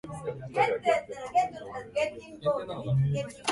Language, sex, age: Japanese, male, 19-29